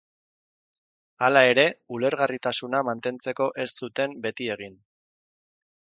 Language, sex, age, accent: Basque, male, 30-39, Erdialdekoa edo Nafarra (Gipuzkoa, Nafarroa)